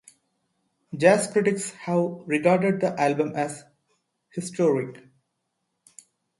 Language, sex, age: English, male, 30-39